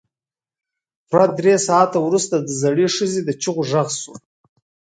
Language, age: Pashto, 19-29